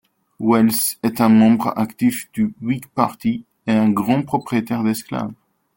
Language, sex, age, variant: French, male, 30-39, Français de métropole